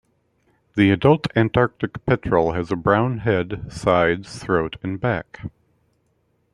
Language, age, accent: English, 40-49, United States English